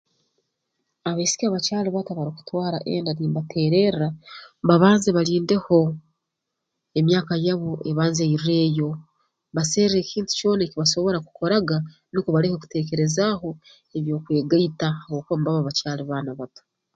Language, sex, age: Tooro, female, 40-49